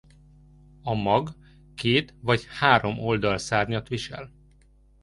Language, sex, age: Hungarian, male, 30-39